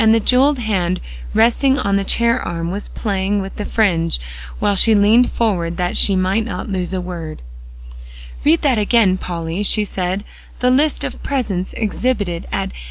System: none